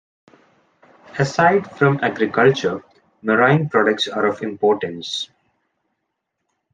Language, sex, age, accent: English, male, 19-29, India and South Asia (India, Pakistan, Sri Lanka)